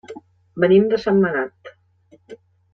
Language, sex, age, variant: Catalan, female, 60-69, Central